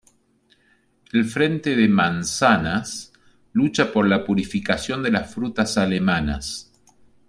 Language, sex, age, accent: Spanish, male, 50-59, Rioplatense: Argentina, Uruguay, este de Bolivia, Paraguay